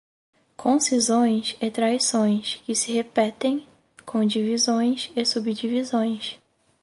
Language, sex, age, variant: Portuguese, female, 19-29, Portuguese (Brasil)